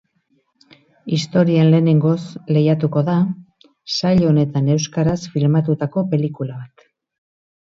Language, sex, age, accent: Basque, female, 60-69, Erdialdekoa edo Nafarra (Gipuzkoa, Nafarroa)